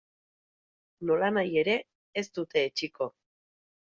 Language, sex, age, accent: Basque, female, 30-39, Erdialdekoa edo Nafarra (Gipuzkoa, Nafarroa)